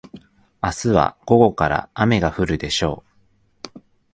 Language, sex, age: Japanese, female, 19-29